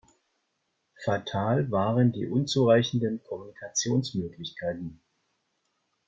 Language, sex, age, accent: German, male, 50-59, Deutschland Deutsch